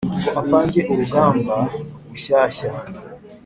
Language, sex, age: Kinyarwanda, female, 30-39